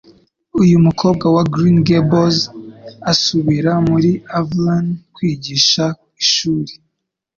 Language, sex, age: Kinyarwanda, male, under 19